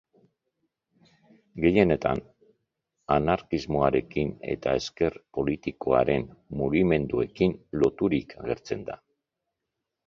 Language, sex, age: Basque, male, 60-69